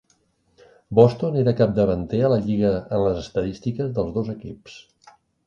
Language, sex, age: Catalan, male, 60-69